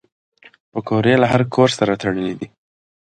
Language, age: Pashto, 19-29